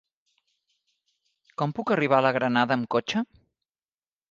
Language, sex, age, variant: Catalan, male, 40-49, Central